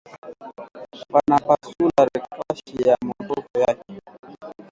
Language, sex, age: Swahili, male, 19-29